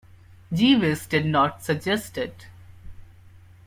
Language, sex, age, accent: English, male, 19-29, India and South Asia (India, Pakistan, Sri Lanka)